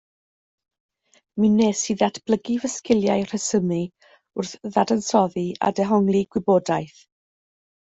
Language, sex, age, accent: Welsh, female, 50-59, Y Deyrnas Unedig Cymraeg